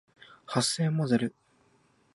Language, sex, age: Japanese, male, 19-29